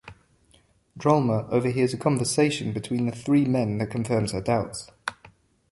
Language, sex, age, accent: English, male, 30-39, England English